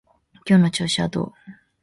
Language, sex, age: Japanese, female, 19-29